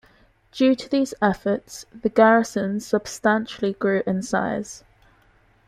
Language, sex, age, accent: English, female, 19-29, England English